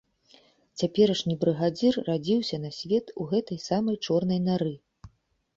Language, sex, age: Belarusian, female, 30-39